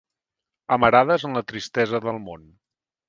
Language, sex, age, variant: Catalan, male, 50-59, Central